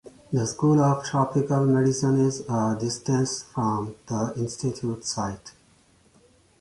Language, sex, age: English, male, 40-49